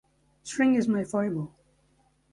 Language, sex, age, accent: English, male, 19-29, United States English